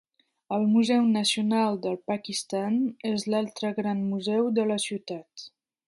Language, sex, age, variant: Catalan, male, 19-29, Septentrional